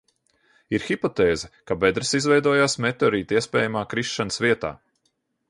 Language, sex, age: Latvian, male, 40-49